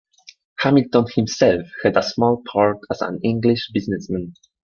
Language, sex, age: English, male, 19-29